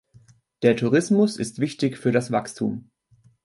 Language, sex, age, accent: German, male, 19-29, Deutschland Deutsch